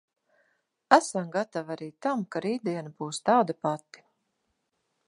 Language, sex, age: Latvian, female, 50-59